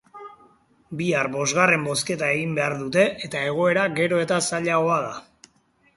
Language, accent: Basque, Mendebalekoa (Araba, Bizkaia, Gipuzkoako mendebaleko herri batzuk)